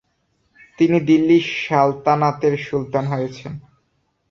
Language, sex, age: Bengali, male, 19-29